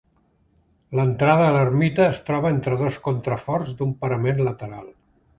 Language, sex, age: Catalan, male, 70-79